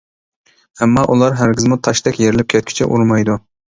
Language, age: Uyghur, 19-29